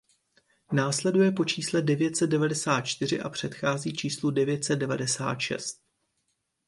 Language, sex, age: Czech, male, 30-39